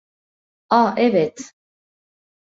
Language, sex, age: Turkish, female, 50-59